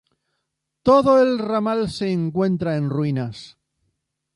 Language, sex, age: Spanish, female, 70-79